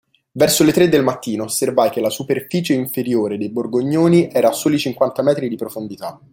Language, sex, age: Italian, male, 19-29